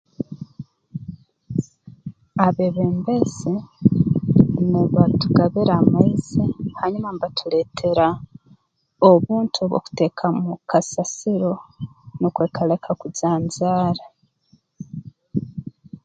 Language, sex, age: Tooro, female, 40-49